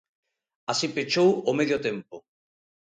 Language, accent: Galician, Oriental (común en zona oriental)